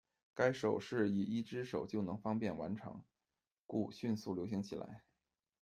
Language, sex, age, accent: Chinese, male, 30-39, 出生地：北京市